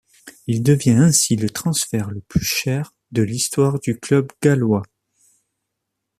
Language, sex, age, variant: French, male, 40-49, Français de métropole